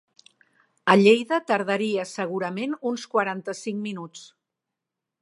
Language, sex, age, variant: Catalan, female, 50-59, Central